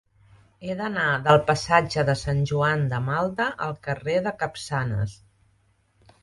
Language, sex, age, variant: Catalan, female, 40-49, Central